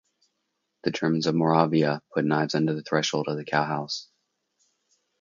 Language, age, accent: English, 40-49, United States English